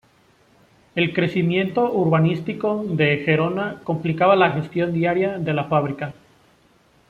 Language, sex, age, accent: Spanish, male, 19-29, México